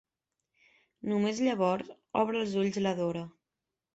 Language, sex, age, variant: Catalan, female, 19-29, Central